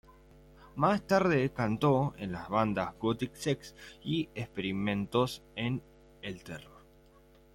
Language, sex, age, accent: Spanish, male, under 19, Rioplatense: Argentina, Uruguay, este de Bolivia, Paraguay